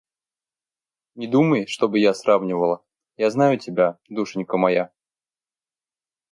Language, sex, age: Russian, male, 19-29